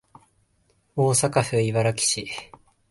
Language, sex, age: Japanese, male, 19-29